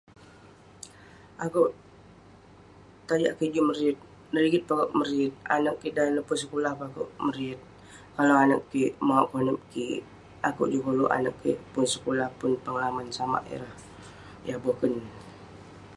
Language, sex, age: Western Penan, female, 30-39